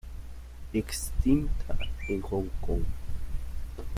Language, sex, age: Spanish, male, 19-29